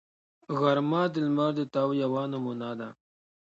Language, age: Pashto, 30-39